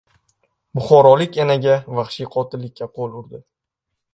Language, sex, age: Uzbek, male, under 19